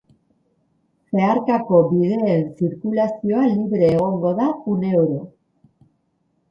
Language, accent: Basque, Mendebalekoa (Araba, Bizkaia, Gipuzkoako mendebaleko herri batzuk)